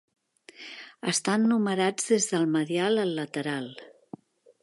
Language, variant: Catalan, Central